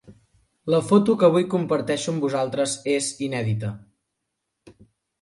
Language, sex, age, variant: Catalan, male, under 19, Central